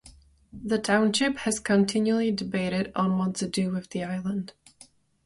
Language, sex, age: English, female, 19-29